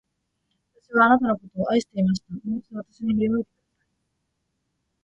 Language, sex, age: Japanese, female, under 19